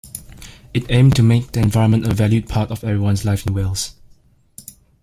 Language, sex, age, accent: English, male, 19-29, England English